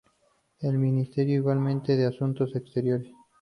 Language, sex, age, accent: Spanish, male, 19-29, México